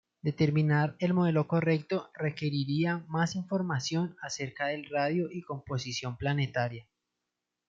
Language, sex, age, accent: Spanish, male, 19-29, Andino-Pacífico: Colombia, Perú, Ecuador, oeste de Bolivia y Venezuela andina